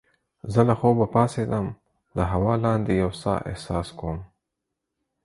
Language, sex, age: Pashto, male, 40-49